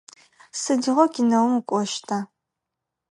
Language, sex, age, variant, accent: Adyghe, female, under 19, Адыгабзэ (Кирил, пстэумэ зэдыряе), Бжъэдыгъу (Bjeduğ)